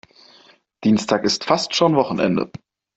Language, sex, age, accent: German, male, 19-29, Deutschland Deutsch